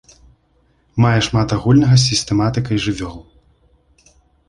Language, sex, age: Belarusian, male, 19-29